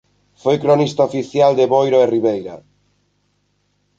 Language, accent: Galician, Normativo (estándar)